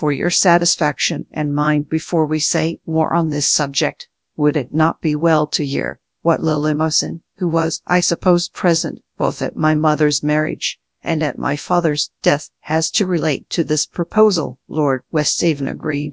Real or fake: fake